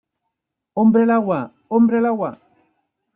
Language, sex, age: Spanish, male, 19-29